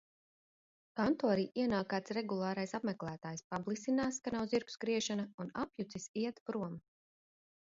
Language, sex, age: Latvian, female, 40-49